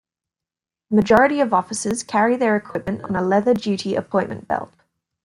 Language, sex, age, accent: English, female, 19-29, Australian English